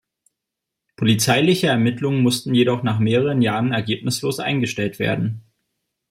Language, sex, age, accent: German, male, 30-39, Deutschland Deutsch